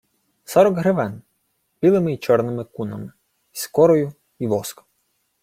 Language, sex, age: Ukrainian, male, 19-29